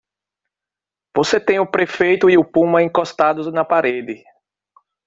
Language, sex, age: Portuguese, male, 30-39